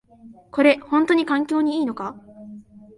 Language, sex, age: Japanese, female, under 19